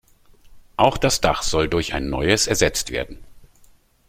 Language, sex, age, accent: German, male, 50-59, Deutschland Deutsch